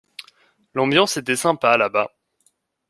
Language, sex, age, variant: French, male, 19-29, Français de métropole